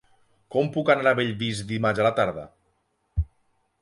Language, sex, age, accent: Catalan, male, 40-49, valencià